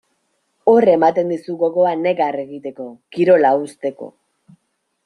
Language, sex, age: Basque, female, 30-39